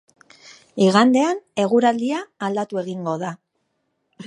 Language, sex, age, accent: Basque, female, 40-49, Mendebalekoa (Araba, Bizkaia, Gipuzkoako mendebaleko herri batzuk)